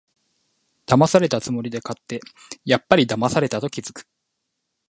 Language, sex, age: Japanese, male, 30-39